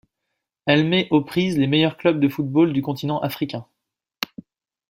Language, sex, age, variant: French, male, 30-39, Français de métropole